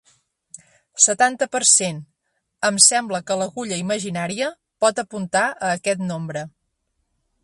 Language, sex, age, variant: Catalan, female, 40-49, Central